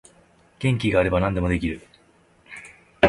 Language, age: Japanese, 30-39